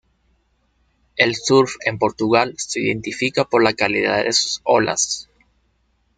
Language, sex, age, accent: Spanish, male, 19-29, Caribe: Cuba, Venezuela, Puerto Rico, República Dominicana, Panamá, Colombia caribeña, México caribeño, Costa del golfo de México